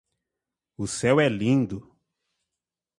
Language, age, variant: Portuguese, 30-39, Portuguese (Brasil)